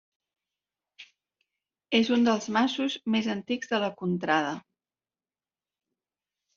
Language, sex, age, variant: Catalan, female, 30-39, Central